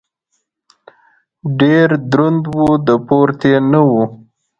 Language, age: Pashto, 30-39